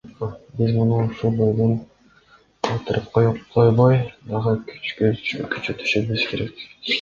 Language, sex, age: Kyrgyz, male, under 19